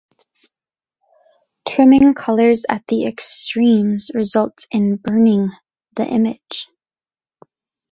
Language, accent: English, United States English